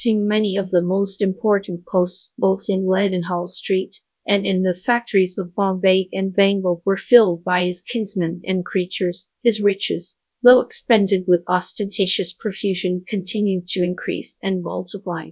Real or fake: fake